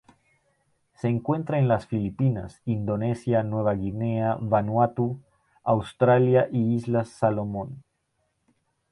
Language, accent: Spanish, Andino-Pacífico: Colombia, Perú, Ecuador, oeste de Bolivia y Venezuela andina